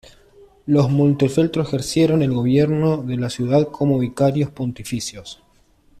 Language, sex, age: Spanish, male, 30-39